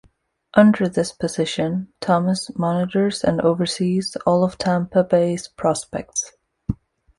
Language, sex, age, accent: English, female, 19-29, United States English